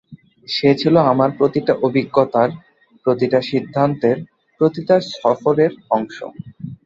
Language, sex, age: Bengali, male, 19-29